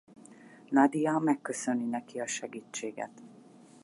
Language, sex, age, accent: Hungarian, female, 40-49, budapesti